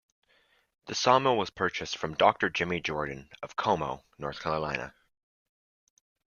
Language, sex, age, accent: English, male, under 19, Canadian English